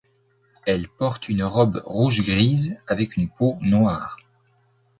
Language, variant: French, Français de métropole